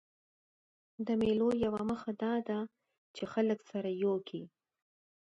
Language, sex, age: Pashto, female, 40-49